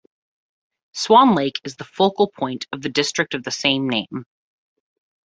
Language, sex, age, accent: English, female, 30-39, United States English